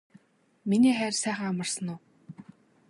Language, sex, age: Mongolian, female, 19-29